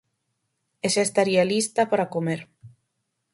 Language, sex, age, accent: Galician, female, 19-29, Normativo (estándar)